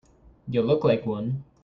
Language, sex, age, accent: English, male, 19-29, United States English